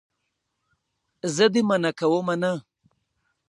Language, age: Pashto, 19-29